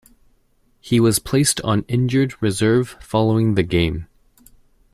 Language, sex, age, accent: English, male, 19-29, Canadian English